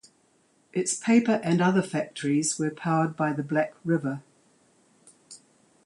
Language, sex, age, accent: English, female, 70-79, New Zealand English